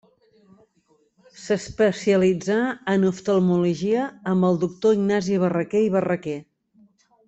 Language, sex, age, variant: Catalan, female, 50-59, Central